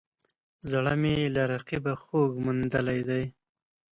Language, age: Pashto, 30-39